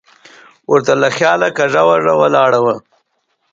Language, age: Pashto, 40-49